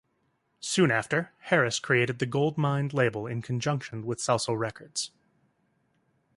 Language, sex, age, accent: English, male, 30-39, United States English